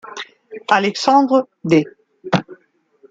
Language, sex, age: French, female, 50-59